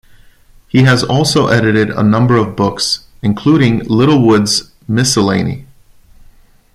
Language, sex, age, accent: English, male, 30-39, United States English